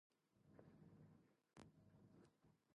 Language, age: English, 19-29